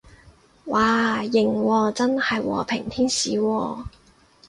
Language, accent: Cantonese, 广州音